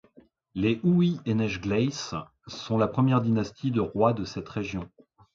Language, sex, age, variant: French, male, 50-59, Français de métropole